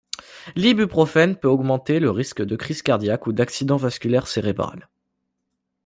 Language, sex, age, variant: French, male, under 19, Français de métropole